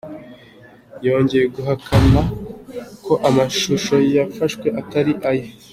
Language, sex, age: Kinyarwanda, male, 19-29